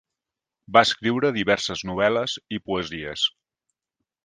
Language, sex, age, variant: Catalan, male, 50-59, Central